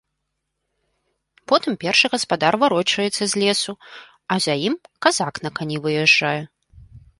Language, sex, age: Belarusian, female, 40-49